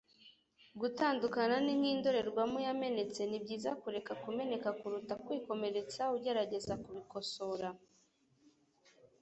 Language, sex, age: Kinyarwanda, female, under 19